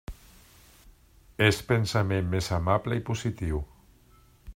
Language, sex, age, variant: Catalan, male, 50-59, Central